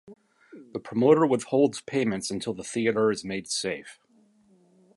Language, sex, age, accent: English, male, 50-59, United States English